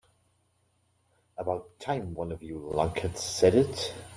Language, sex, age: English, male, 40-49